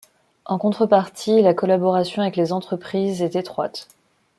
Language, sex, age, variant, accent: French, female, 30-39, Français d'Afrique subsaharienne et des îles africaines, Français de Madagascar